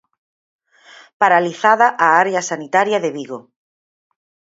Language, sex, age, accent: Galician, female, 50-59, Normativo (estándar)